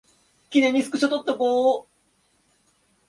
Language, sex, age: Japanese, male, 19-29